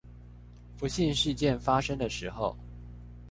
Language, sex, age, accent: Chinese, male, 19-29, 出生地：彰化縣